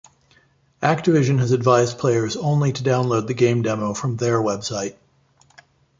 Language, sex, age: English, male, 40-49